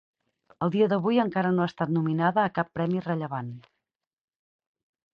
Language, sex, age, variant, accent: Catalan, female, 40-49, Central, Camp de Tarragona